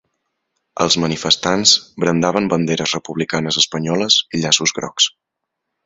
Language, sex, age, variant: Catalan, male, 19-29, Central